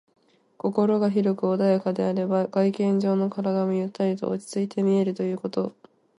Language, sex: Japanese, female